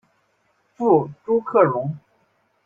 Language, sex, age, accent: Chinese, male, 19-29, 出生地：湖南省